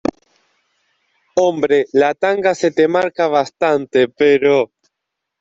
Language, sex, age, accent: Spanish, male, 19-29, Rioplatense: Argentina, Uruguay, este de Bolivia, Paraguay